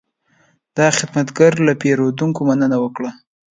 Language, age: Pashto, 19-29